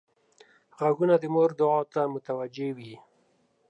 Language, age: Pashto, 30-39